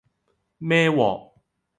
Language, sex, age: Cantonese, male, 30-39